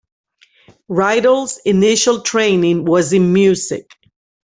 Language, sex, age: English, female, 60-69